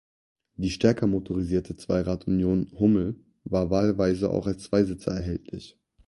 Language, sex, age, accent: German, male, 19-29, Deutschland Deutsch